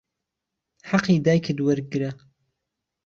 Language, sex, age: Central Kurdish, male, 19-29